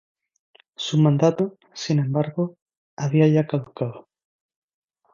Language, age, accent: Spanish, 19-29, España: Islas Canarias